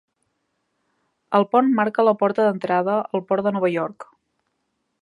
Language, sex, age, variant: Catalan, female, 30-39, Central